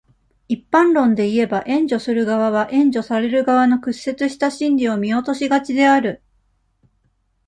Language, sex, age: Japanese, female, 40-49